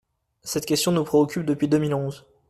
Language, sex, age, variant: French, male, 19-29, Français d'Europe